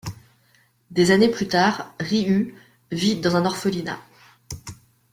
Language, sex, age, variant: French, female, 19-29, Français de métropole